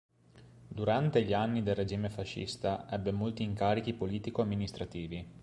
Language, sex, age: Italian, male, 19-29